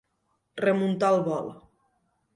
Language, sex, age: Catalan, female, 19-29